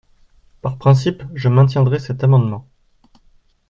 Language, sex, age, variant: French, male, 19-29, Français de métropole